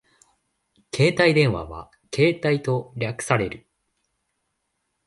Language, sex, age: Japanese, male, 19-29